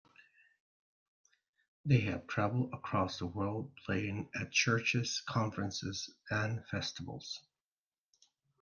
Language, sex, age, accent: English, male, 40-49, United States English